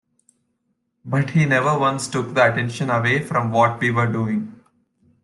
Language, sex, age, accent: English, male, 19-29, India and South Asia (India, Pakistan, Sri Lanka)